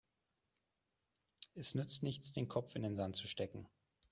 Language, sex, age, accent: German, male, 40-49, Deutschland Deutsch